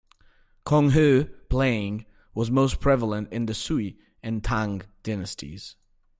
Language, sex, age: English, male, 30-39